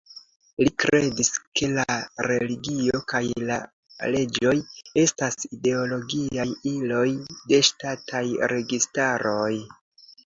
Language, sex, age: Esperanto, male, 19-29